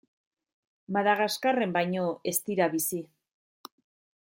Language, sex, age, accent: Basque, female, 40-49, Mendebalekoa (Araba, Bizkaia, Gipuzkoako mendebaleko herri batzuk)